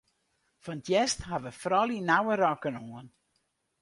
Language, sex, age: Western Frisian, female, 60-69